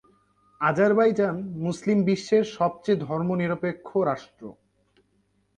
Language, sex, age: Bengali, male, under 19